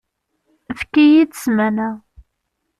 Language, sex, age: Kabyle, female, 19-29